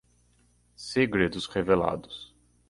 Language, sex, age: Portuguese, male, 19-29